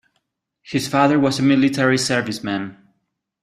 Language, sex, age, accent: English, male, 30-39, United States English